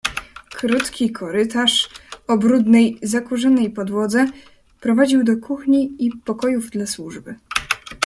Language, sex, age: Polish, female, 19-29